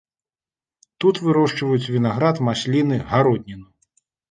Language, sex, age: Belarusian, male, 40-49